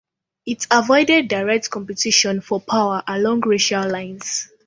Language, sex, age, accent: English, female, under 19, Southern African (South Africa, Zimbabwe, Namibia)